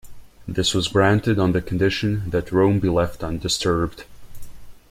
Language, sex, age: English, male, 19-29